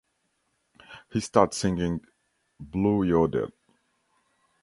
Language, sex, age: English, male, 19-29